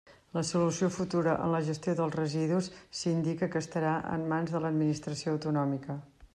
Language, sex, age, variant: Catalan, female, 50-59, Central